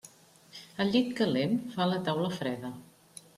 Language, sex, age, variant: Catalan, female, 50-59, Central